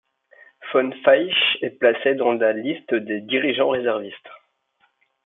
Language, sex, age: French, male, 30-39